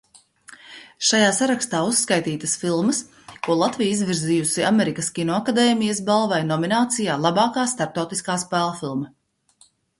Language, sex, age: Latvian, female, 50-59